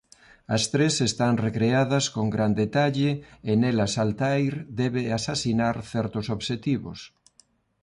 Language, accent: Galician, Neofalante